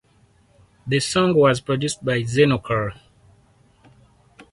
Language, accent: English, Southern African (South Africa, Zimbabwe, Namibia)